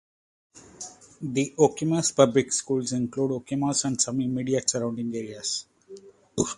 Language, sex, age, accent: English, male, 30-39, India and South Asia (India, Pakistan, Sri Lanka)